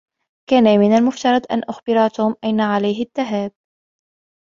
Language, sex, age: Arabic, female, 19-29